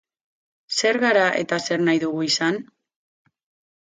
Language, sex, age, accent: Basque, female, 19-29, Mendebalekoa (Araba, Bizkaia, Gipuzkoako mendebaleko herri batzuk)